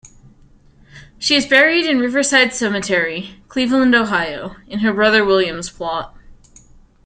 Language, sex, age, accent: English, female, 19-29, United States English